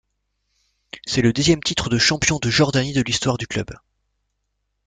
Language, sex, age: French, male, 40-49